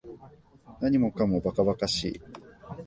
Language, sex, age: Japanese, male, 19-29